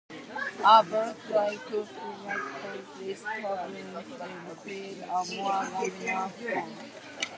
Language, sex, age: English, female, 19-29